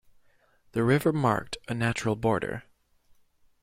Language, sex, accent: English, male, United States English